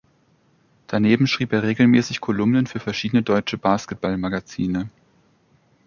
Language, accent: German, Deutschland Deutsch